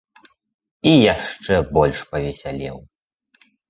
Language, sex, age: Belarusian, male, 30-39